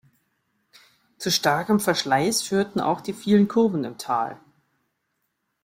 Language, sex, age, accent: German, female, 40-49, Deutschland Deutsch